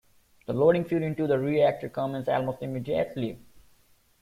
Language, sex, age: English, male, 19-29